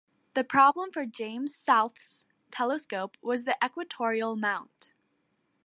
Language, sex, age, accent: English, female, under 19, United States English